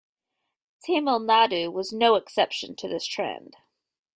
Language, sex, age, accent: English, female, 19-29, United States English